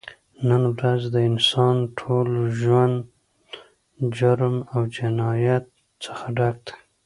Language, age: Pashto, 30-39